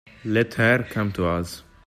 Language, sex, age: English, male, under 19